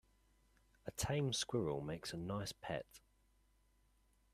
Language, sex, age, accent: English, male, 19-29, England English